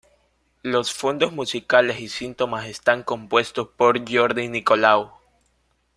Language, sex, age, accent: Spanish, male, 19-29, América central